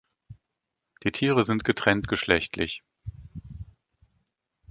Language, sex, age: German, male, 50-59